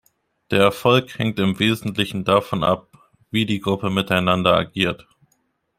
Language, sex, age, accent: German, male, 19-29, Deutschland Deutsch